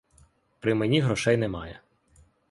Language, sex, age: Ukrainian, male, 19-29